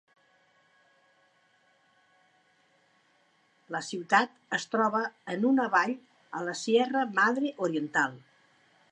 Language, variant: Catalan, Central